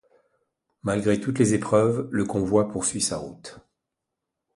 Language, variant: French, Français de métropole